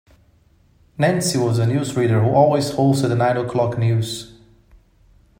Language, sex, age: English, male, 30-39